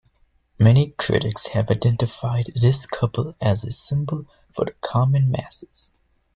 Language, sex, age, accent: English, male, under 19, United States English